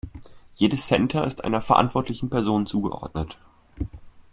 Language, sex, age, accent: German, male, under 19, Deutschland Deutsch